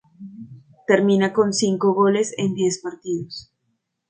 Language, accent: Spanish, Andino-Pacífico: Colombia, Perú, Ecuador, oeste de Bolivia y Venezuela andina